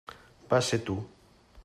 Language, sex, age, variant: Catalan, male, 50-59, Central